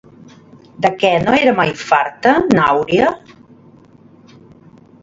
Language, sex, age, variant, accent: Catalan, female, 40-49, Central, central